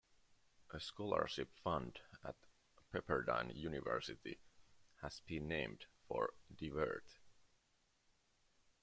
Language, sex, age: English, male, 19-29